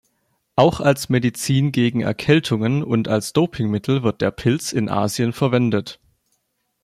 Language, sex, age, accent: German, male, 19-29, Deutschland Deutsch